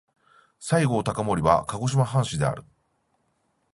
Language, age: Japanese, 50-59